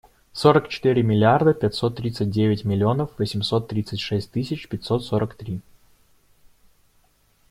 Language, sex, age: Russian, male, 19-29